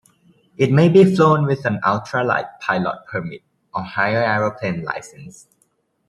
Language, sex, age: English, male, 19-29